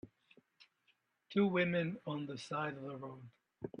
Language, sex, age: English, male, 40-49